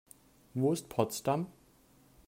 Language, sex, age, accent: German, male, 19-29, Deutschland Deutsch